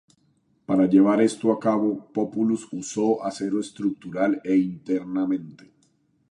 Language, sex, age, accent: Spanish, male, 50-59, Andino-Pacífico: Colombia, Perú, Ecuador, oeste de Bolivia y Venezuela andina